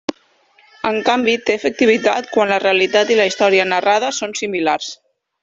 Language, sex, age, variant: Catalan, female, 40-49, Nord-Occidental